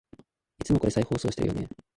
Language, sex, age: Japanese, male, 19-29